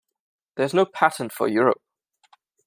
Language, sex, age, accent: English, male, 19-29, England English